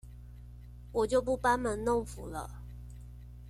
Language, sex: Chinese, female